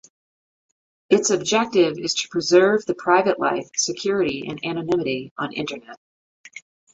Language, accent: English, United States English